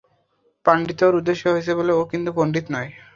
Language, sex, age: Bengali, male, 19-29